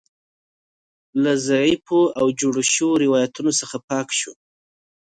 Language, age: Pashto, 30-39